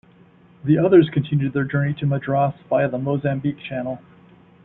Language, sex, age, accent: English, male, 50-59, United States English